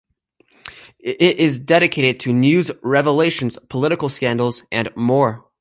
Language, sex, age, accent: English, male, under 19, United States English